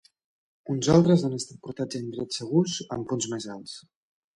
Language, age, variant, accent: Catalan, 30-39, Central, central